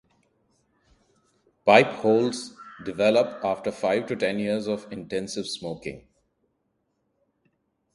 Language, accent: English, India and South Asia (India, Pakistan, Sri Lanka)